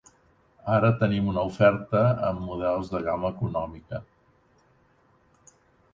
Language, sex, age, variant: Catalan, male, 60-69, Central